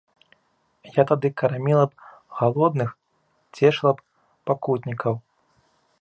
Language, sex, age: Belarusian, male, 30-39